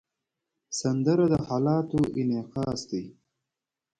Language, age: Pashto, 19-29